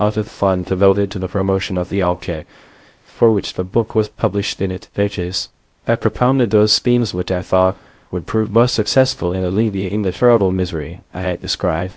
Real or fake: fake